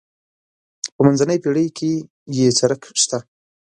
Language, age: Pashto, under 19